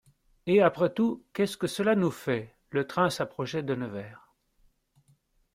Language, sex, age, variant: French, male, 60-69, Français de métropole